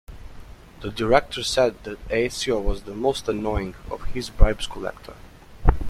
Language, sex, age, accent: English, male, 19-29, United States English